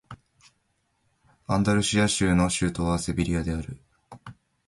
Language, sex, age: Japanese, male, 19-29